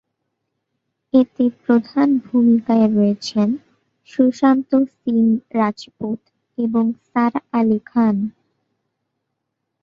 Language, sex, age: Bengali, female, 19-29